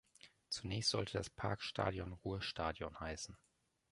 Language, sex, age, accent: German, male, 40-49, Deutschland Deutsch